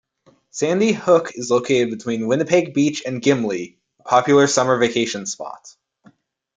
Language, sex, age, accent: English, male, 19-29, United States English